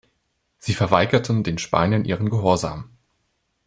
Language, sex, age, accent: German, male, 19-29, Deutschland Deutsch